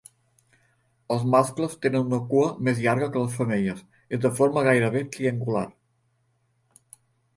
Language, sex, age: Catalan, male, 70-79